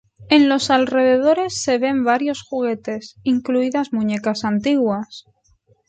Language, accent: Spanish, España: Centro-Sur peninsular (Madrid, Toledo, Castilla-La Mancha)